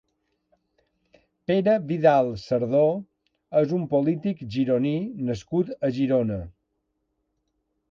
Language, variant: Catalan, Balear